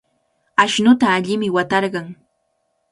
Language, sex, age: Cajatambo North Lima Quechua, female, 19-29